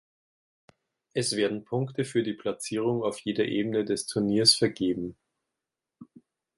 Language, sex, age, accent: German, male, 30-39, Österreichisches Deutsch